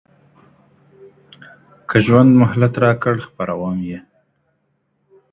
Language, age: Pashto, 30-39